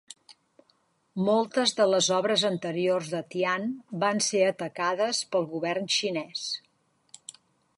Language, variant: Catalan, Central